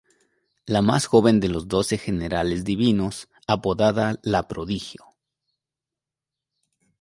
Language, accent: Spanish, México